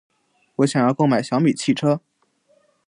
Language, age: Chinese, under 19